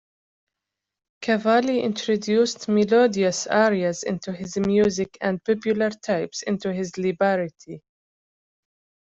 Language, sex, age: English, female, 19-29